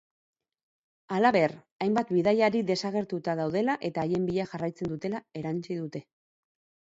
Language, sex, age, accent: Basque, female, 40-49, Mendebalekoa (Araba, Bizkaia, Gipuzkoako mendebaleko herri batzuk)